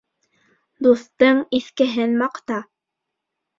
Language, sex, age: Bashkir, female, under 19